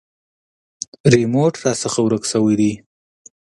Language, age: Pashto, 19-29